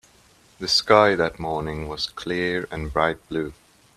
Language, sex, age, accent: English, male, 19-29, England English